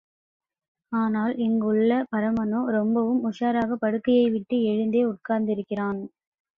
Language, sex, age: Tamil, female, under 19